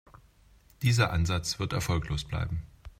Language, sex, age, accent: German, male, 40-49, Deutschland Deutsch